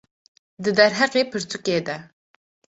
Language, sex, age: Kurdish, female, 19-29